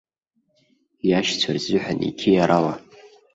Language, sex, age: Abkhazian, male, under 19